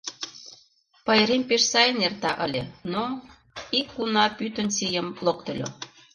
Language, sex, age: Mari, female, 40-49